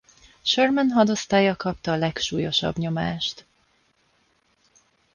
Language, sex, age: Hungarian, female, 30-39